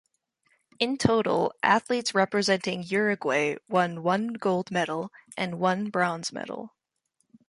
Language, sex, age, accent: English, female, 19-29, Canadian English